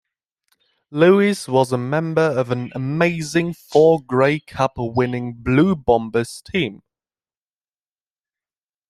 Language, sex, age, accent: English, male, 19-29, England English